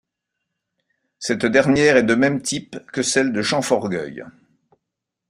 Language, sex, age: French, male, 60-69